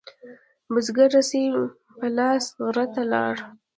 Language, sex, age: Pashto, female, under 19